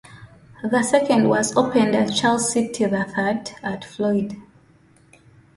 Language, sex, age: English, female, 19-29